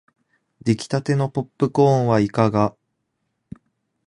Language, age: Japanese, 19-29